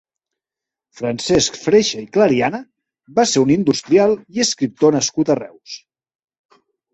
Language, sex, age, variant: Catalan, male, 40-49, Central